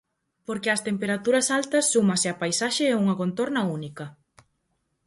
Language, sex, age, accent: Galician, female, 19-29, Atlántico (seseo e gheada)